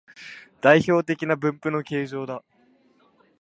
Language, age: Japanese, 19-29